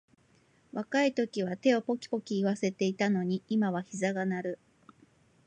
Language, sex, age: Japanese, female, 40-49